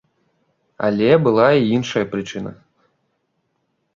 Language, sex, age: Belarusian, male, 30-39